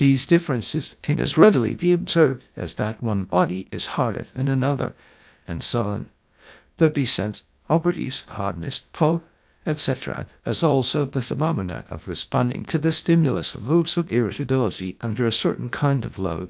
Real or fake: fake